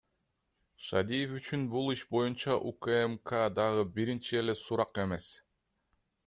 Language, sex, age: Kyrgyz, male, 19-29